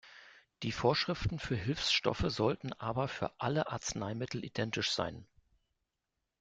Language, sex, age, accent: German, male, 40-49, Deutschland Deutsch